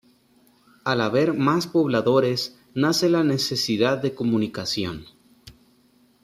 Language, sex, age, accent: Spanish, male, 19-29, México